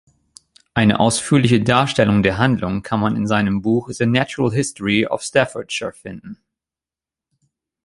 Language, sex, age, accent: German, male, 30-39, Deutschland Deutsch